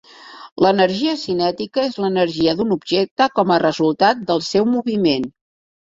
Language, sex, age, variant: Catalan, female, 50-59, Central